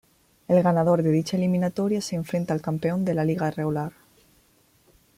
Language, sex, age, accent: Spanish, female, 19-29, España: Sur peninsular (Andalucia, Extremadura, Murcia)